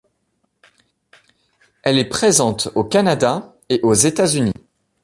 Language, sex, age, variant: French, male, 30-39, Français de métropole